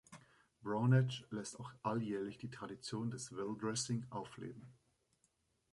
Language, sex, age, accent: German, male, 30-39, Deutschland Deutsch